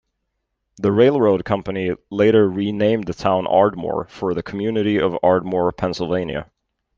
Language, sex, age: English, male, 30-39